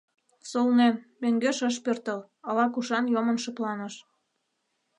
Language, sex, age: Mari, female, 30-39